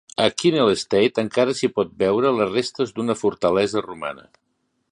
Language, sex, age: Catalan, male, 60-69